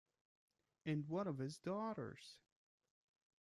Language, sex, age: English, male, 19-29